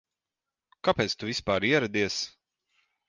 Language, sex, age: Latvian, male, 40-49